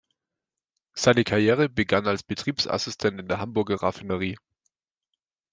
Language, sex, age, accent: German, male, 30-39, Deutschland Deutsch